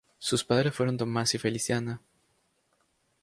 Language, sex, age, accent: Spanish, male, 19-29, América central